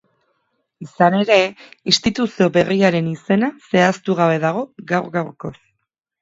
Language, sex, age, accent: Basque, female, 30-39, Erdialdekoa edo Nafarra (Gipuzkoa, Nafarroa)